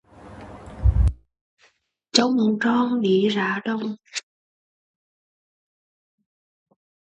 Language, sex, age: Vietnamese, female, 19-29